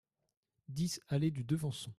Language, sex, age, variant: French, male, 30-39, Français de métropole